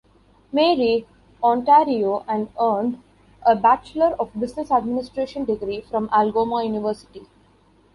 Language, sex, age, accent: English, female, 19-29, India and South Asia (India, Pakistan, Sri Lanka)